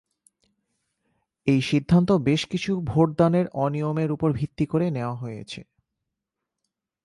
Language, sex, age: Bengali, male, 19-29